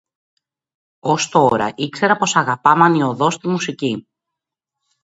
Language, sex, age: Greek, female, 40-49